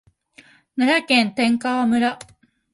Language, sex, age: Japanese, female, 19-29